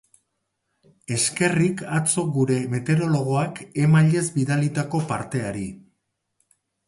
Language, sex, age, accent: Basque, male, 40-49, Erdialdekoa edo Nafarra (Gipuzkoa, Nafarroa)